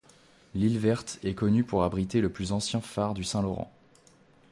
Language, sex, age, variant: French, male, 19-29, Français de métropole